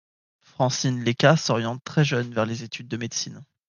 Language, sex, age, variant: French, male, 19-29, Français de métropole